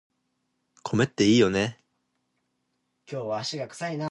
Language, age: Japanese, under 19